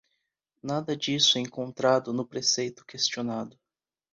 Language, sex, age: Portuguese, male, 19-29